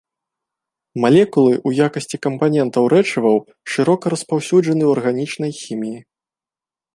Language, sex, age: Belarusian, male, 19-29